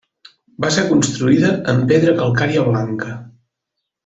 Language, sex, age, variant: Catalan, male, 30-39, Septentrional